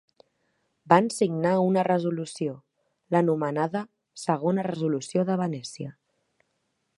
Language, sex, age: Catalan, female, 19-29